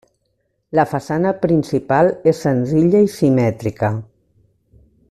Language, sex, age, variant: Catalan, female, 50-59, Central